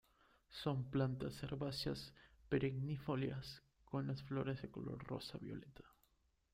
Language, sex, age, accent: Spanish, male, 19-29, Andino-Pacífico: Colombia, Perú, Ecuador, oeste de Bolivia y Venezuela andina